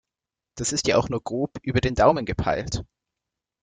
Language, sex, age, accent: German, male, 19-29, Schweizerdeutsch